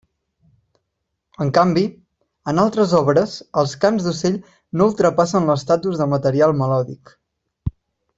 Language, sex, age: Catalan, male, under 19